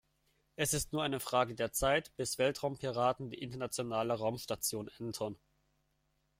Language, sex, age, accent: German, male, 19-29, Deutschland Deutsch